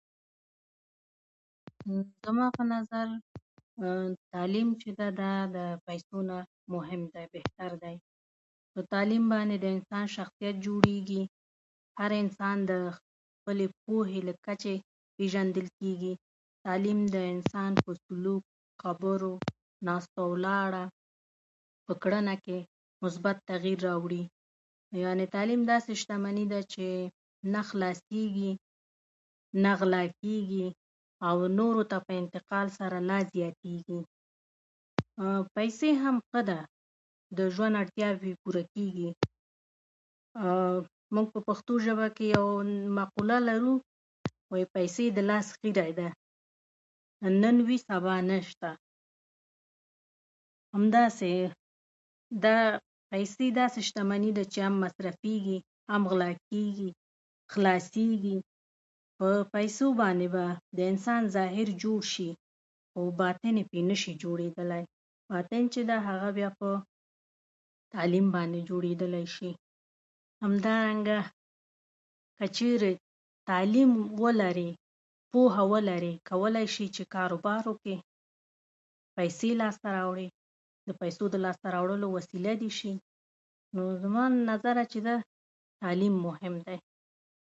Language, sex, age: Pashto, female, 30-39